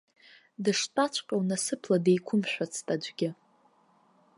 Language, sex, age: Abkhazian, female, 19-29